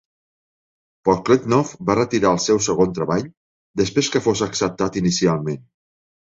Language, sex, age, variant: Catalan, male, 50-59, Central